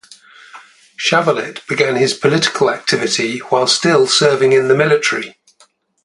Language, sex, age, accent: English, male, 60-69, England English